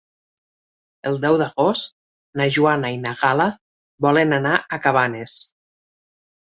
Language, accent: Catalan, Lleidatà